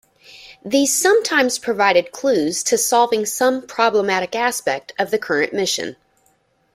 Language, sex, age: English, female, 30-39